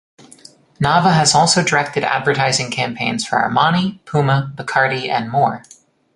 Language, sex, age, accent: English, female, 19-29, United States English